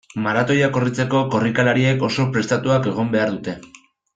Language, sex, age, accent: Basque, male, 19-29, Erdialdekoa edo Nafarra (Gipuzkoa, Nafarroa)